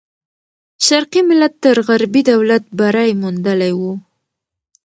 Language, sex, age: Pashto, female, under 19